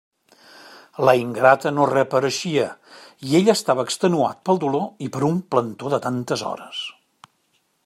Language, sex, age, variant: Catalan, male, 50-59, Central